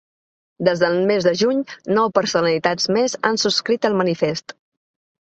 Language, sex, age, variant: Catalan, female, 30-39, Balear